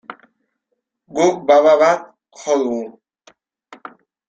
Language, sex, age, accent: Basque, male, under 19, Erdialdekoa edo Nafarra (Gipuzkoa, Nafarroa)